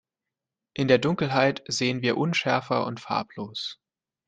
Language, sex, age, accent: German, male, 19-29, Deutschland Deutsch